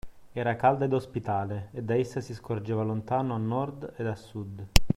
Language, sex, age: Italian, male, 19-29